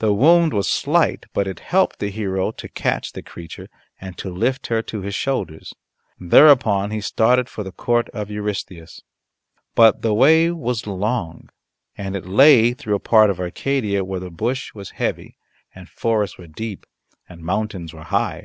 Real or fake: real